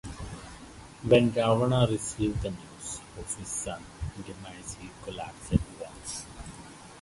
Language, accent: English, Filipino